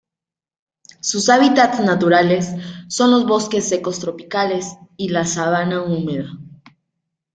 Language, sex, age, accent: Spanish, female, 19-29, México